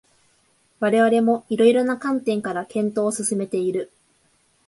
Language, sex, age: Japanese, female, 19-29